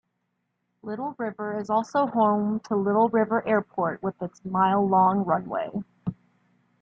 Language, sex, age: English, female, 19-29